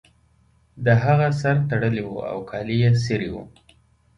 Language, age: Pashto, 19-29